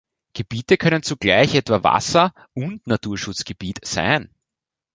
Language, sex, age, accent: German, male, 19-29, Österreichisches Deutsch